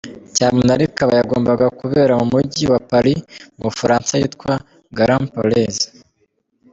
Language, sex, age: Kinyarwanda, male, 30-39